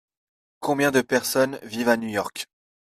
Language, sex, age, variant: French, male, 30-39, Français de métropole